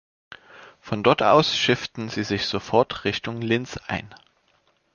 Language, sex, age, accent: German, male, 30-39, Deutschland Deutsch